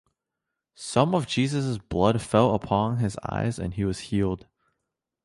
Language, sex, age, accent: English, male, under 19, United States English